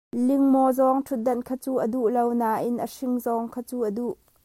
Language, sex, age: Hakha Chin, female, 19-29